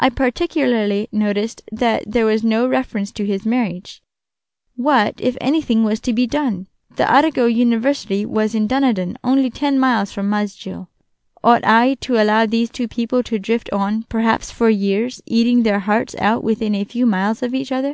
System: none